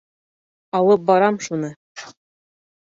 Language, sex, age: Bashkir, female, 30-39